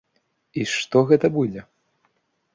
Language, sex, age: Belarusian, male, 19-29